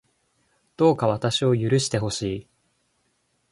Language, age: Japanese, 19-29